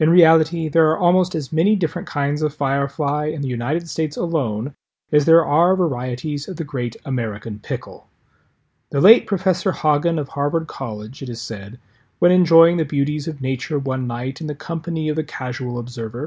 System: none